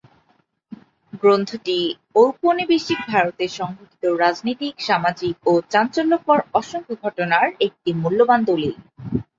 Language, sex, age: Bengali, female, 19-29